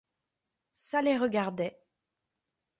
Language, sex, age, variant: French, female, 30-39, Français de métropole